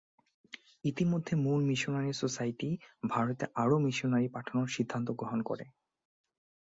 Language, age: Bengali, 19-29